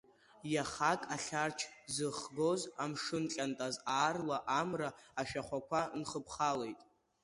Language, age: Abkhazian, under 19